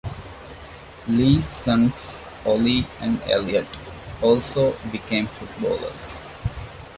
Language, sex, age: English, male, 30-39